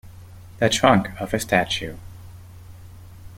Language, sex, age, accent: English, male, 30-39, United States English